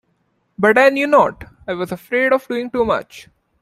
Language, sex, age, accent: English, male, 19-29, India and South Asia (India, Pakistan, Sri Lanka)